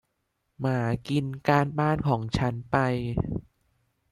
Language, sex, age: Thai, male, under 19